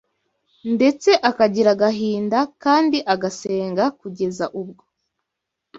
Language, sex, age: Kinyarwanda, female, 19-29